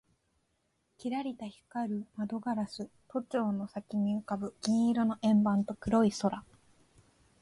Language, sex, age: Japanese, female, 19-29